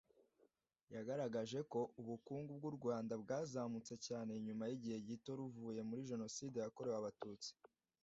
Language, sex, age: Kinyarwanda, male, under 19